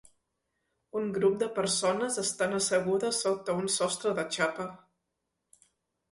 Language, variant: Catalan, Central